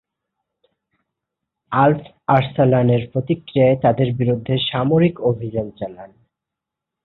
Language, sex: Bengali, male